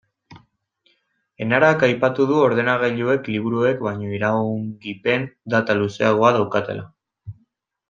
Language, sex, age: Basque, male, 19-29